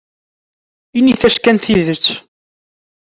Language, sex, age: Kabyle, male, 19-29